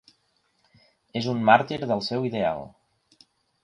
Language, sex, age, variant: Catalan, male, 40-49, Central